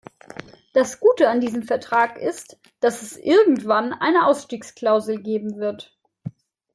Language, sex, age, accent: German, female, 19-29, Deutschland Deutsch